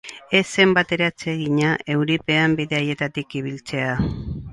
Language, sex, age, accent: Basque, female, 60-69, Erdialdekoa edo Nafarra (Gipuzkoa, Nafarroa)